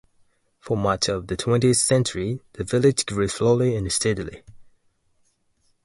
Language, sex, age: English, male, 19-29